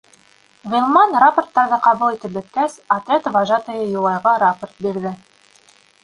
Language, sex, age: Bashkir, female, 19-29